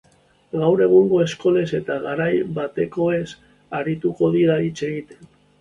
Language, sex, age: Basque, male, 30-39